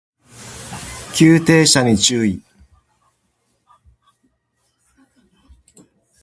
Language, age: Japanese, 50-59